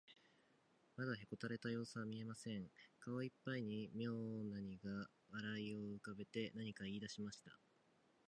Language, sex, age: Japanese, male, 19-29